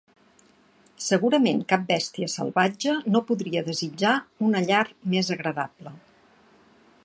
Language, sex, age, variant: Catalan, female, 50-59, Central